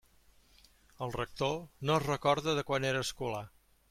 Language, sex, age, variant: Catalan, male, 50-59, Central